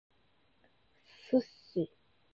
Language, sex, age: Japanese, female, 19-29